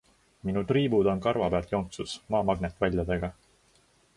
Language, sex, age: Estonian, male, 19-29